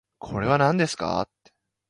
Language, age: Japanese, 19-29